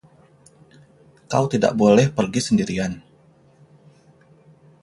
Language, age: Indonesian, 30-39